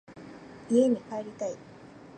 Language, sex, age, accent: Japanese, female, 19-29, 標準語